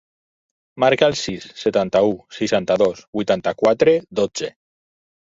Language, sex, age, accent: Catalan, male, 40-49, valencià